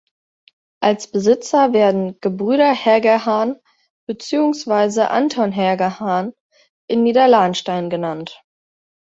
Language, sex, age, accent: German, female, 19-29, Deutschland Deutsch